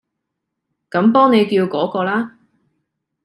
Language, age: Cantonese, 19-29